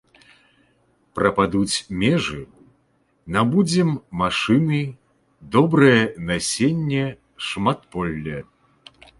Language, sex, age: Belarusian, male, 40-49